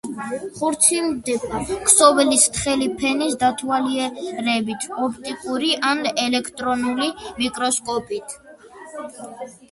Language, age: Georgian, 30-39